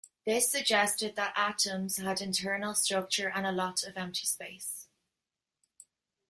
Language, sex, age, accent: English, female, 30-39, Irish English